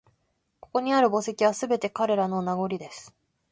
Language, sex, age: Japanese, male, 19-29